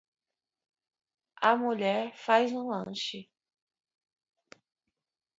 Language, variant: Portuguese, Portuguese (Brasil)